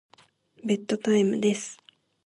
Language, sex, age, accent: Japanese, female, 19-29, 標準語